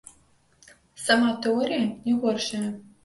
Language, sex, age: Belarusian, female, 19-29